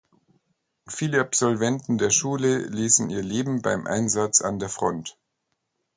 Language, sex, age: German, male, 40-49